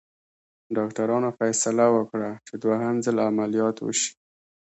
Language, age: Pashto, 19-29